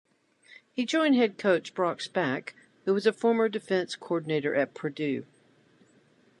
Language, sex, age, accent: English, female, 50-59, United States English